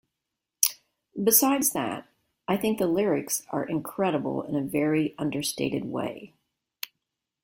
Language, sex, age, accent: English, female, 60-69, United States English